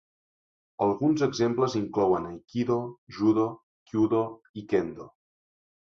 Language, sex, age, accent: Catalan, male, 19-29, Empordanès